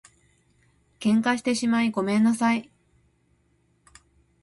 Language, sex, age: Japanese, female, 30-39